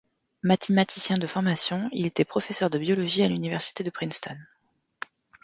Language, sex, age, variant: French, female, 40-49, Français de métropole